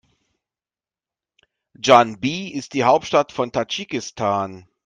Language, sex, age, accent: German, male, 40-49, Deutschland Deutsch